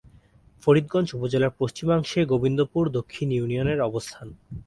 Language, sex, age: Bengali, male, 19-29